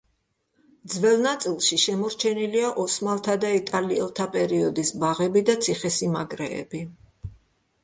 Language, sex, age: Georgian, female, 60-69